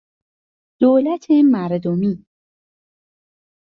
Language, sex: Persian, female